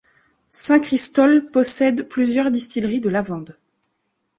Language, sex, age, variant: French, female, 30-39, Français de métropole